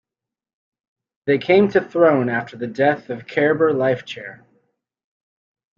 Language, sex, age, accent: English, male, 30-39, United States English